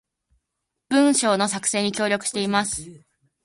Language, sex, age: Japanese, female, 19-29